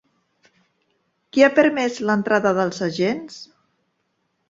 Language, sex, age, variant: Catalan, female, 40-49, Central